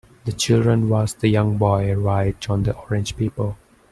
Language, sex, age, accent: English, male, 19-29, India and South Asia (India, Pakistan, Sri Lanka)